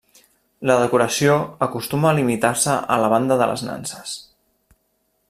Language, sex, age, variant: Catalan, male, 30-39, Central